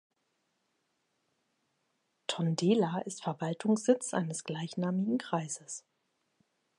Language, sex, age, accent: German, female, 40-49, Deutschland Deutsch